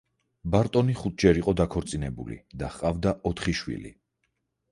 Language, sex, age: Georgian, male, 40-49